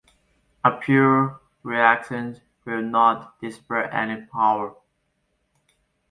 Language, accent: English, Hong Kong English